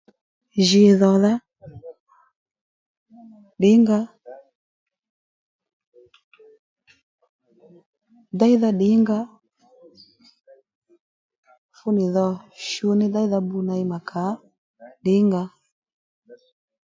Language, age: Lendu, 19-29